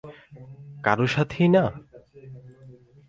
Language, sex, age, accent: Bengali, male, 19-29, প্রমিত; চলিত